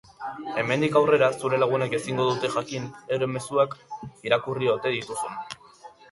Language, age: Basque, under 19